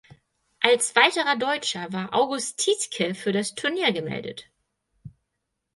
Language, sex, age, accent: German, female, 19-29, Deutschland Deutsch